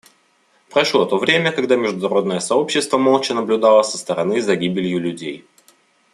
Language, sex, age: Russian, male, 19-29